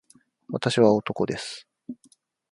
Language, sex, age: Japanese, male, 19-29